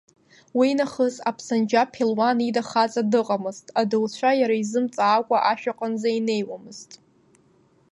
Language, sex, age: Abkhazian, female, under 19